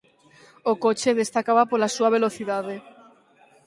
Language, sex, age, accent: Galician, female, 19-29, Atlántico (seseo e gheada)